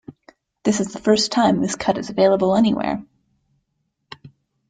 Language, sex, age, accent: English, female, 19-29, United States English